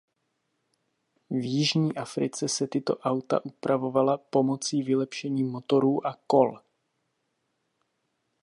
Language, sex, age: Czech, male, 30-39